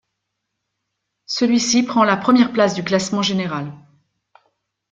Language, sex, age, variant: French, female, 50-59, Français de métropole